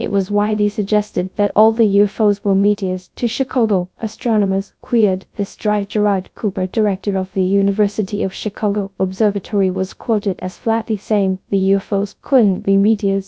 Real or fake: fake